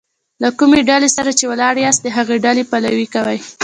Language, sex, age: Pashto, female, under 19